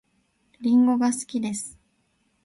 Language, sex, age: Japanese, female, under 19